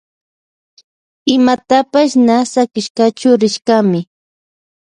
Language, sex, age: Loja Highland Quichua, female, 19-29